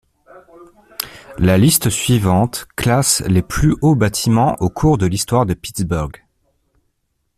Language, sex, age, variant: French, male, 19-29, Français de métropole